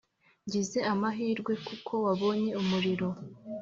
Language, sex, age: Kinyarwanda, female, 19-29